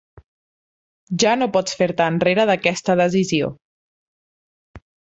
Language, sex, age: Catalan, female, 30-39